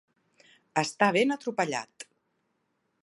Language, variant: Catalan, Central